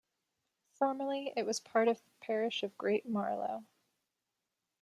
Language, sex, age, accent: English, female, 19-29, United States English